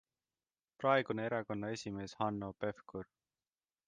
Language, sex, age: Estonian, male, 19-29